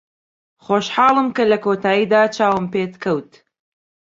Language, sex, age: Central Kurdish, male, 30-39